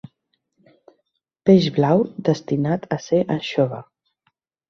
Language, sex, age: Catalan, female, 40-49